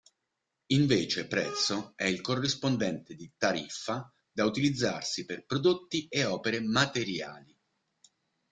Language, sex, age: Italian, male, 50-59